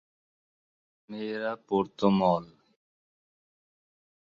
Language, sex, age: Bengali, male, 19-29